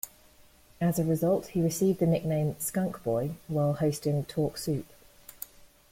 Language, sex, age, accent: English, female, 30-39, England English